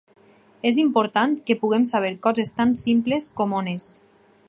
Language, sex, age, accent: Catalan, female, 19-29, valencià